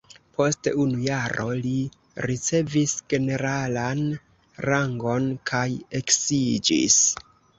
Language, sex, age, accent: Esperanto, female, 19-29, Internacia